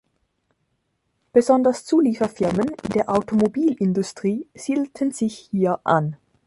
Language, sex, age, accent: German, female, 19-29, Schweizerdeutsch